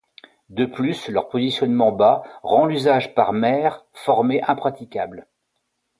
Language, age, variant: French, 60-69, Français de métropole